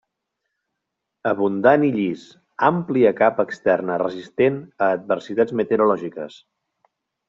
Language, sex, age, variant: Catalan, male, 30-39, Nord-Occidental